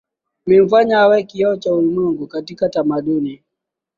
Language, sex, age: Swahili, male, 19-29